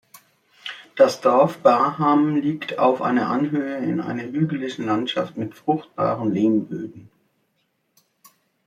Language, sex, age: German, female, 60-69